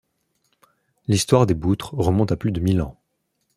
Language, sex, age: French, male, 19-29